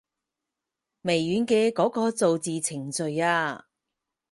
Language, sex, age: Cantonese, female, 30-39